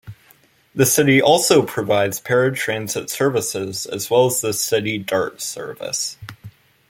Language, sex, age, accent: English, male, under 19, United States English